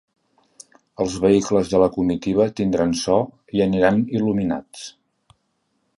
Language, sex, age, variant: Catalan, male, 50-59, Central